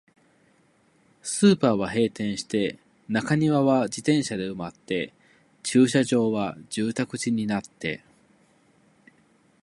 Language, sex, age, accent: Japanese, male, 30-39, 関西弁